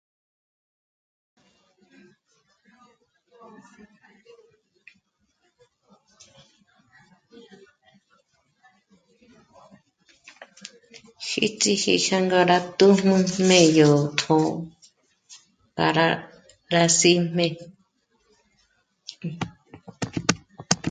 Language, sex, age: Michoacán Mazahua, female, 50-59